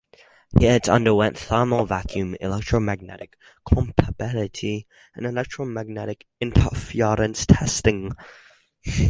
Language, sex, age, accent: English, male, under 19, United States English